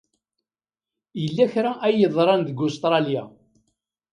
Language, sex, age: Kabyle, male, 70-79